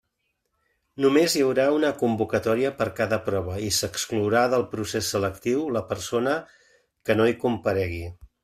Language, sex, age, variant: Catalan, male, 50-59, Central